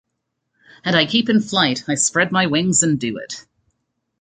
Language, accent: English, Canadian English